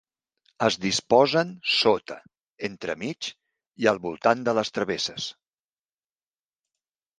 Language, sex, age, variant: Catalan, male, 50-59, Central